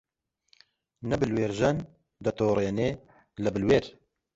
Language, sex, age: Central Kurdish, male, 30-39